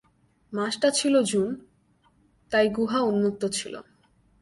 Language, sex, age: Bengali, female, 19-29